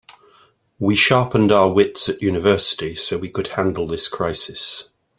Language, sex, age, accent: English, male, 50-59, England English